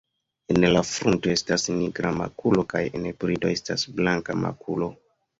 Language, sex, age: Esperanto, male, 30-39